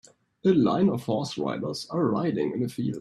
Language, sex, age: English, male, 19-29